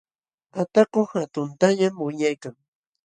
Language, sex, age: Jauja Wanca Quechua, female, 70-79